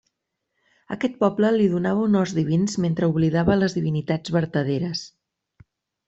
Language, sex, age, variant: Catalan, female, 40-49, Central